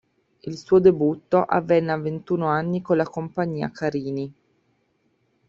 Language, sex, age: Italian, female, 30-39